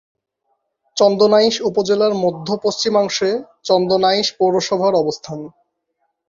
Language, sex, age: Bengali, male, 19-29